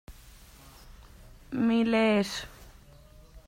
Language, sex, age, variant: Catalan, male, 50-59, Central